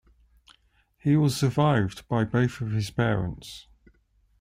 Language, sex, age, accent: English, male, 40-49, England English